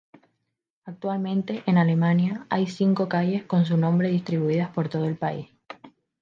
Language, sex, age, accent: Spanish, female, 19-29, España: Islas Canarias